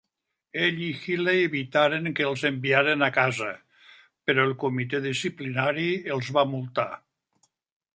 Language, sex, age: Catalan, male, 80-89